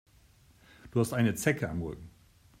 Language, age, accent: German, 50-59, Deutschland Deutsch